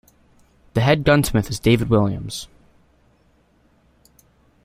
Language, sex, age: English, male, under 19